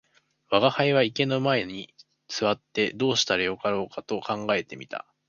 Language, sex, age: Japanese, male, 19-29